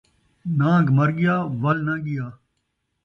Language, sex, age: Saraiki, male, 50-59